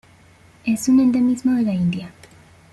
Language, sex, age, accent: Spanish, female, 19-29, Caribe: Cuba, Venezuela, Puerto Rico, República Dominicana, Panamá, Colombia caribeña, México caribeño, Costa del golfo de México